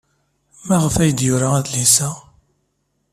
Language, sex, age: Kabyle, male, 30-39